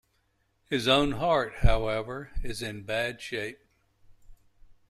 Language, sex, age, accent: English, male, 60-69, United States English